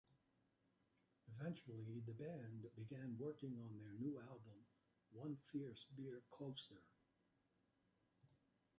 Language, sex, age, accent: English, male, 70-79, United States English